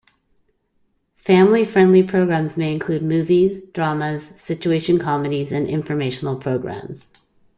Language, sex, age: English, female, 50-59